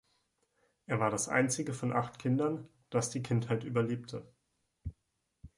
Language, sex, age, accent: German, male, 19-29, Deutschland Deutsch